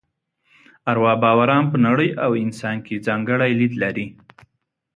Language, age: Pashto, 30-39